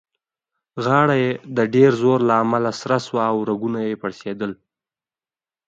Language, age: Pashto, under 19